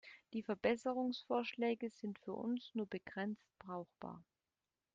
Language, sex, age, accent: German, female, 30-39, Deutschland Deutsch